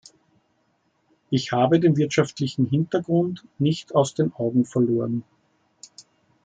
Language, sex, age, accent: German, male, 40-49, Österreichisches Deutsch